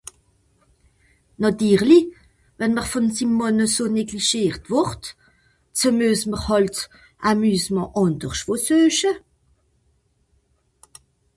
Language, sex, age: Swiss German, female, 50-59